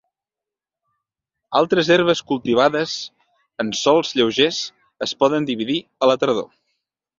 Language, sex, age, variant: Catalan, male, 30-39, Central